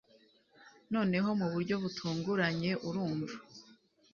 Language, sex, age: Kinyarwanda, female, 19-29